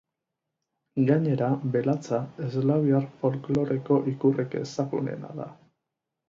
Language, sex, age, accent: Basque, male, 50-59, Erdialdekoa edo Nafarra (Gipuzkoa, Nafarroa)